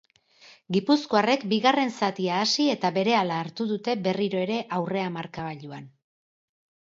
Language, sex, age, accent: Basque, female, 50-59, Erdialdekoa edo Nafarra (Gipuzkoa, Nafarroa)